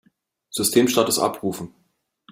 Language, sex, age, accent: German, male, 30-39, Deutschland Deutsch